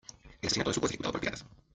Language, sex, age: Spanish, male, 40-49